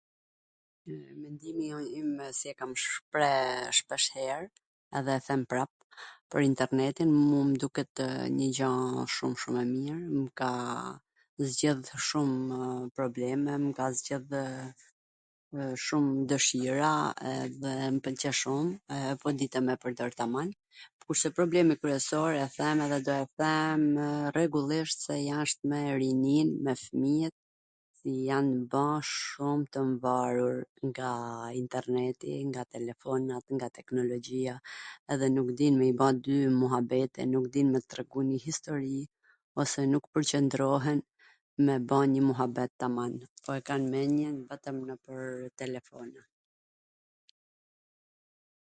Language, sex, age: Gheg Albanian, female, 40-49